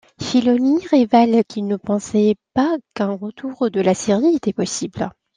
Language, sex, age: French, female, 30-39